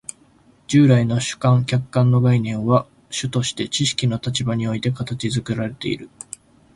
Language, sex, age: Japanese, male, 19-29